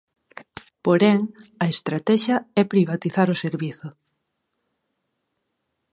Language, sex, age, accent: Galician, female, 30-39, Normativo (estándar)